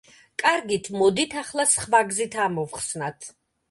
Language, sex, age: Georgian, female, 50-59